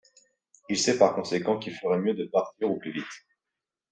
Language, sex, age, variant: French, male, 30-39, Français de métropole